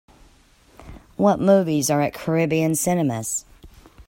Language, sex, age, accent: English, female, 50-59, United States English